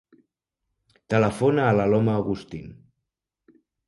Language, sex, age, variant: Catalan, male, 19-29, Central